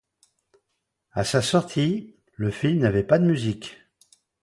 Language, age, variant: French, 70-79, Français de métropole